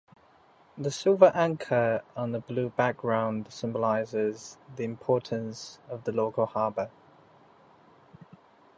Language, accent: English, England English